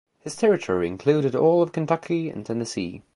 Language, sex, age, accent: English, male, under 19, England English